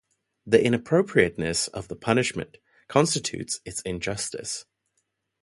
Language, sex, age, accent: English, male, 19-29, Southern African (South Africa, Zimbabwe, Namibia)